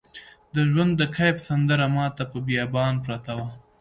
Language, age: Pashto, 19-29